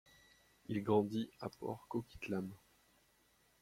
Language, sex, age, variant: French, male, 19-29, Français de métropole